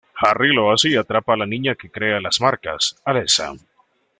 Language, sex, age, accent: Spanish, male, 30-39, América central